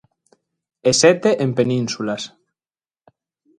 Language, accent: Galician, Normativo (estándar)